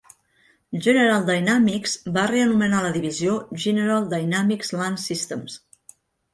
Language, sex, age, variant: Catalan, female, 50-59, Central